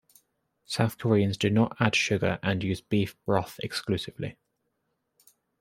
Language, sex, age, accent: English, male, 30-39, England English